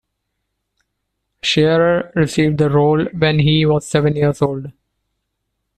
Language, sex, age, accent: English, male, 40-49, India and South Asia (India, Pakistan, Sri Lanka)